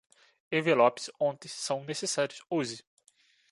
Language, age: Portuguese, 19-29